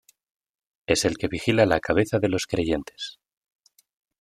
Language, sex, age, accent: Spanish, male, 19-29, España: Centro-Sur peninsular (Madrid, Toledo, Castilla-La Mancha)